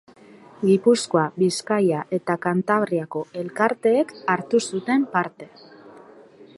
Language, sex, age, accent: Basque, female, 30-39, Mendebalekoa (Araba, Bizkaia, Gipuzkoako mendebaleko herri batzuk)